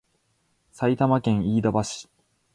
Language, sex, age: Japanese, male, 19-29